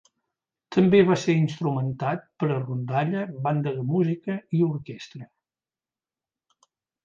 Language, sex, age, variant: Catalan, male, 60-69, Central